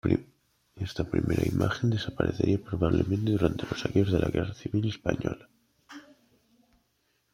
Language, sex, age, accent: Spanish, male, 19-29, España: Norte peninsular (Asturias, Castilla y León, Cantabria, País Vasco, Navarra, Aragón, La Rioja, Guadalajara, Cuenca)